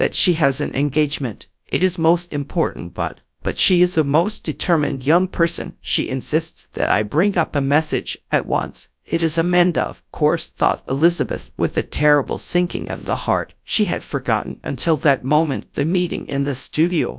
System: TTS, GradTTS